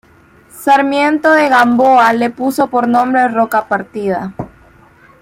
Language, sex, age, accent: Spanish, female, 19-29, América central